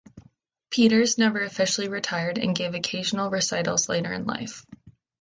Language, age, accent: English, 19-29, United States English